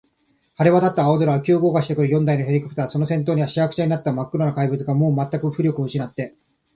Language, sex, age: Japanese, male, 30-39